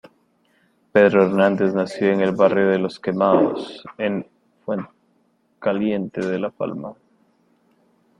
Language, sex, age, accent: Spanish, male, 19-29, América central